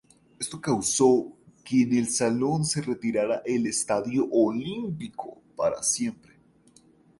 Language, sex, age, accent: Spanish, male, 19-29, Andino-Pacífico: Colombia, Perú, Ecuador, oeste de Bolivia y Venezuela andina